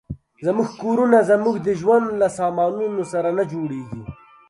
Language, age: Pashto, 40-49